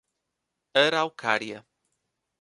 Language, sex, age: Portuguese, male, 30-39